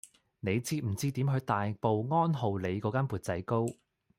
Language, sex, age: Cantonese, male, 19-29